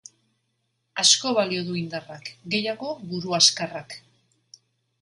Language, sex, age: Basque, female, 60-69